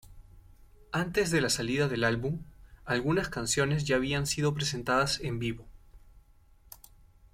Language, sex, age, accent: Spanish, male, 19-29, Andino-Pacífico: Colombia, Perú, Ecuador, oeste de Bolivia y Venezuela andina